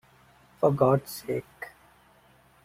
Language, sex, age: English, male, 19-29